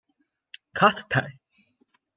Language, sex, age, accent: Chinese, male, 19-29, 出生地：山东省